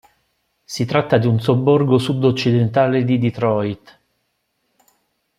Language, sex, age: Italian, male, 40-49